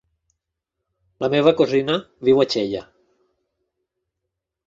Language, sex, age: Catalan, male, 50-59